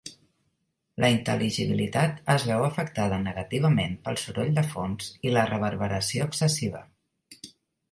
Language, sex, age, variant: Catalan, female, 40-49, Central